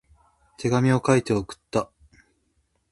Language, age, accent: Japanese, 19-29, 標準語